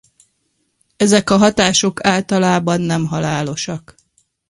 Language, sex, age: Hungarian, male, under 19